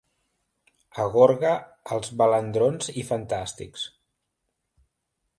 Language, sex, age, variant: Catalan, male, 30-39, Central